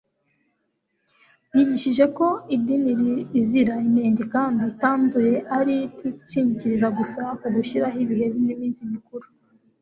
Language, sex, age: Kinyarwanda, female, 19-29